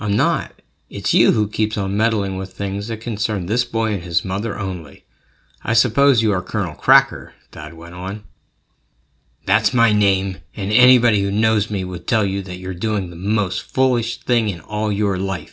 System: none